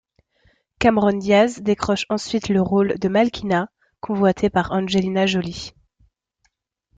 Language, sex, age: French, female, 19-29